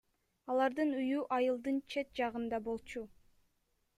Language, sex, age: Kyrgyz, female, 19-29